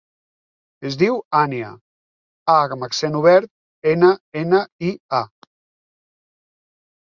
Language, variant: Catalan, Nord-Occidental